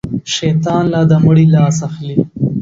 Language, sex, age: Pashto, male, 19-29